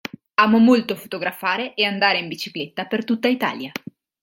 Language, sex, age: Italian, female, 30-39